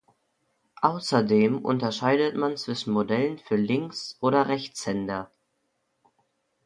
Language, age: German, 19-29